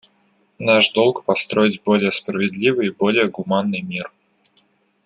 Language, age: Russian, 19-29